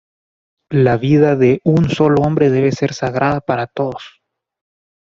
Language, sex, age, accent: Spanish, male, 19-29, América central